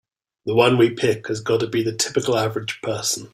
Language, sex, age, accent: English, male, 30-39, Scottish English